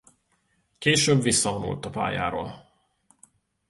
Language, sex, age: Hungarian, male, 30-39